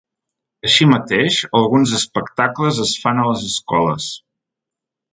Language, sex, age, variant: Catalan, male, 30-39, Central